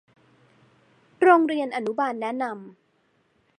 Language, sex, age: Thai, female, 19-29